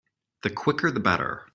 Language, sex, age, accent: English, male, 19-29, United States English